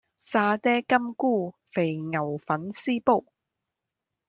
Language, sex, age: Cantonese, female, 19-29